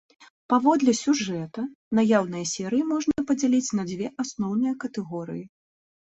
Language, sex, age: Belarusian, female, 30-39